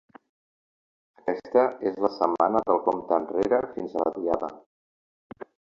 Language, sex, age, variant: Catalan, male, 50-59, Central